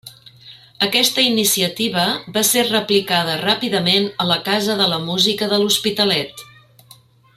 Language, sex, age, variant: Catalan, female, 50-59, Central